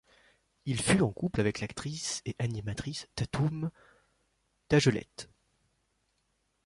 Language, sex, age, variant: French, male, 19-29, Français de métropole